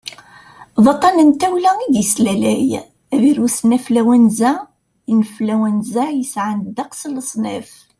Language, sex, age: Kabyle, female, 40-49